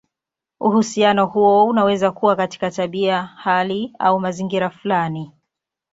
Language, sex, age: Swahili, female, 30-39